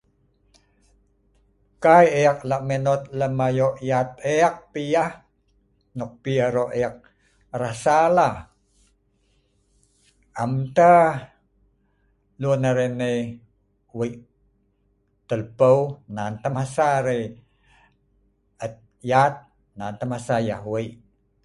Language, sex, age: Sa'ban, male, 50-59